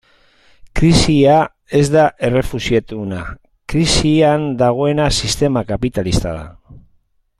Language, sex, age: Basque, male, 60-69